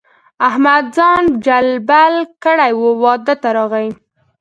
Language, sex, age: Pashto, female, under 19